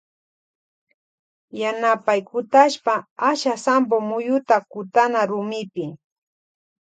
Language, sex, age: Loja Highland Quichua, female, 40-49